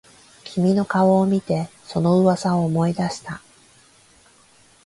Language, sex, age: Japanese, female, 30-39